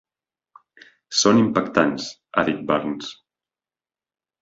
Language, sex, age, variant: Catalan, male, 30-39, Nord-Occidental